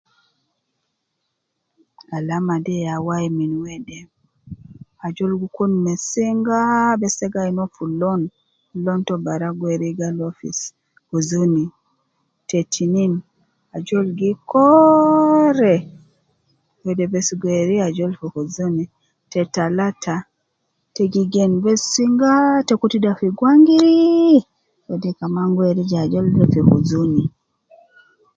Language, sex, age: Nubi, female, 30-39